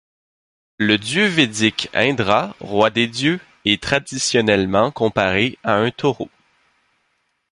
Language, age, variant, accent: French, 19-29, Français d'Amérique du Nord, Français du Canada